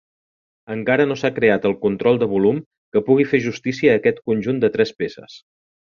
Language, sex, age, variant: Catalan, male, 40-49, Central